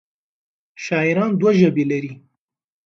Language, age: Pashto, 19-29